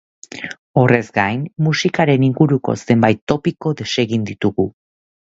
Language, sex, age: Basque, female, 40-49